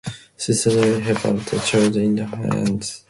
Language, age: English, 19-29